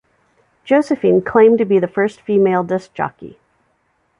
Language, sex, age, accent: English, female, 50-59, United States English